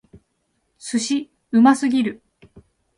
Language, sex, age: Japanese, female, 19-29